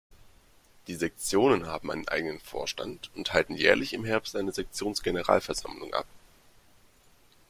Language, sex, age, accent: German, male, 19-29, Deutschland Deutsch